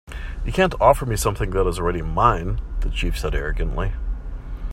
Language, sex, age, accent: English, male, 30-39, United States English